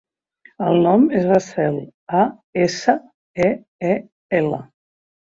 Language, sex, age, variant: Catalan, female, 60-69, Central